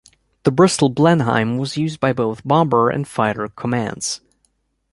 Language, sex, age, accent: English, male, 30-39, United States English